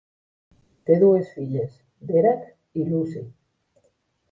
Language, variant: Catalan, Nord-Occidental